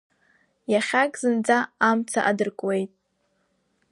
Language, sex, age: Abkhazian, female, under 19